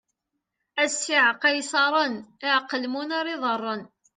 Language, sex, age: Kabyle, female, 40-49